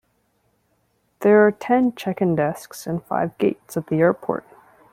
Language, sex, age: English, female, 30-39